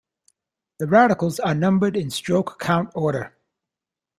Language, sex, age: English, male, 40-49